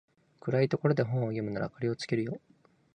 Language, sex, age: Japanese, male, 19-29